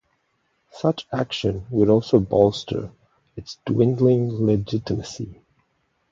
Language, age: English, 40-49